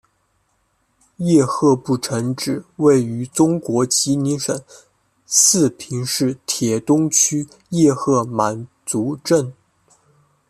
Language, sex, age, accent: Chinese, male, 19-29, 出生地：湖北省